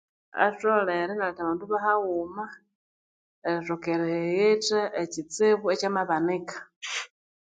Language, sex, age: Konzo, female, 30-39